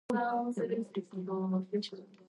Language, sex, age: Tatar, female, under 19